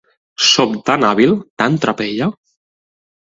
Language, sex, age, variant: Catalan, male, 30-39, Central